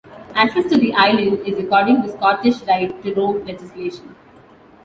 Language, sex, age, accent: English, female, 19-29, India and South Asia (India, Pakistan, Sri Lanka)